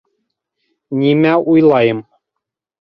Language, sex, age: Bashkir, male, 30-39